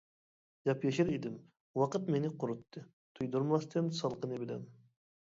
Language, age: Uyghur, 19-29